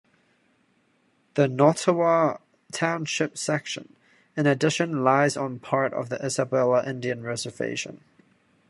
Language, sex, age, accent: English, male, 19-29, United States English